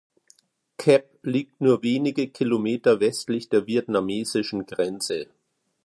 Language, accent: German, Deutschland Deutsch